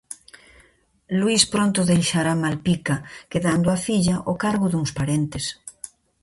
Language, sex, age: Galician, female, 60-69